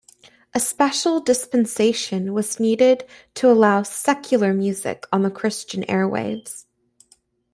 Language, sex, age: English, female, 19-29